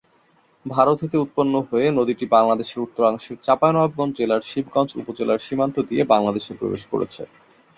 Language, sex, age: Bengali, male, 19-29